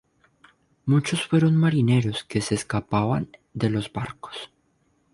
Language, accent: Spanish, Caribe: Cuba, Venezuela, Puerto Rico, República Dominicana, Panamá, Colombia caribeña, México caribeño, Costa del golfo de México